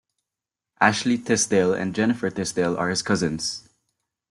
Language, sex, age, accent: English, male, 19-29, Filipino